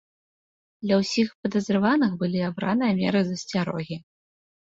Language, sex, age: Belarusian, female, 19-29